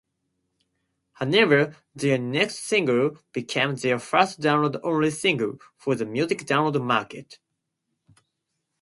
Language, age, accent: English, 19-29, United States English